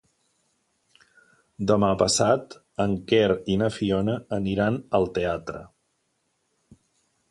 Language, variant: Catalan, Central